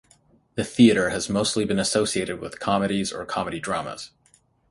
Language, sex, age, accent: English, male, 30-39, United States English; Canadian English